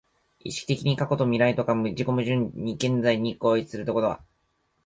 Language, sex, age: Japanese, male, 19-29